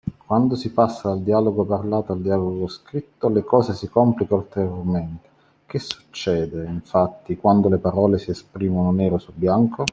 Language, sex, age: Italian, male, 40-49